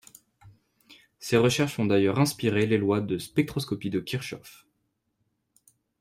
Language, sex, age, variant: French, male, 19-29, Français de métropole